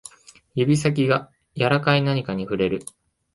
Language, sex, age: Japanese, male, 19-29